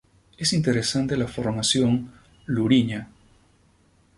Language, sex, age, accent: Spanish, male, 30-39, Andino-Pacífico: Colombia, Perú, Ecuador, oeste de Bolivia y Venezuela andina